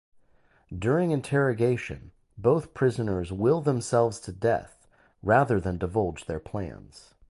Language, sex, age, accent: English, male, 40-49, United States English